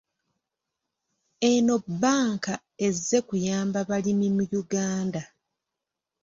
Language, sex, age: Ganda, female, 50-59